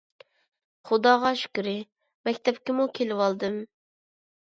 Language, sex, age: Uyghur, female, under 19